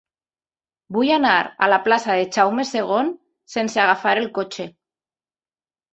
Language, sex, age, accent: Catalan, female, 40-49, valencià